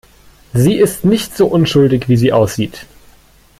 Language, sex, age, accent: German, male, 19-29, Deutschland Deutsch